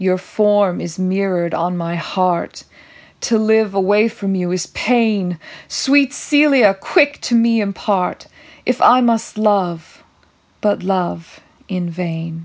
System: none